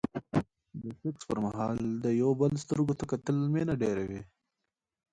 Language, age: Pashto, 19-29